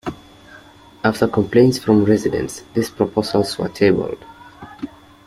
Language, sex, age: English, male, under 19